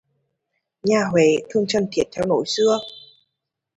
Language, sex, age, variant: Vietnamese, female, 19-29, Hà Nội